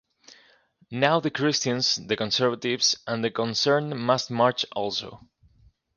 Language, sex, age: English, male, 19-29